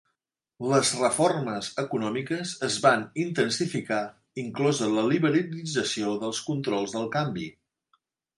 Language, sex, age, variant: Catalan, male, 40-49, Central